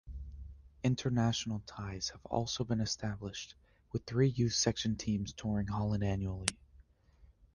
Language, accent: English, United States English